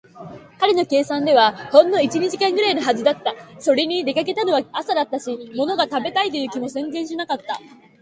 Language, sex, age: Japanese, female, 19-29